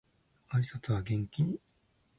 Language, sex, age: Japanese, male, 19-29